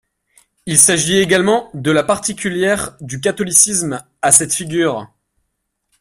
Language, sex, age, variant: French, male, 19-29, Français de métropole